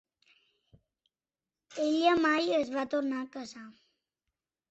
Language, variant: Catalan, Balear